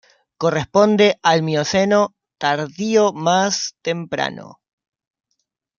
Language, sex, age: Spanish, male, 19-29